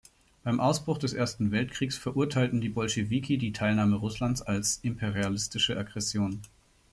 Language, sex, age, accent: German, male, 40-49, Deutschland Deutsch